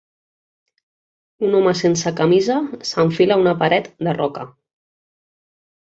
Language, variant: Catalan, Central